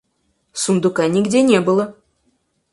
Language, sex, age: Russian, female, 19-29